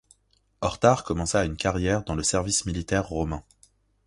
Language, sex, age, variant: French, male, 19-29, Français de métropole